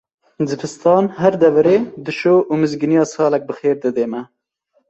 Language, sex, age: Kurdish, male, 19-29